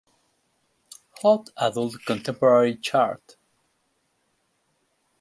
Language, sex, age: English, male, 19-29